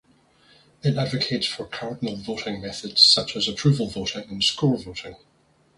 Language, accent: English, Scottish English